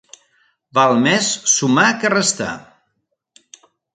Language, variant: Catalan, Central